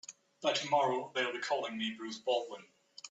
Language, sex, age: English, male, 30-39